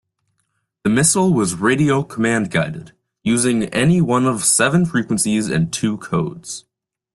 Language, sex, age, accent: English, male, 19-29, United States English